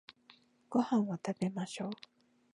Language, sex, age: Japanese, female, 19-29